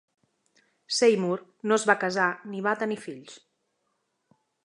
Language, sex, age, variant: Catalan, female, 30-39, Central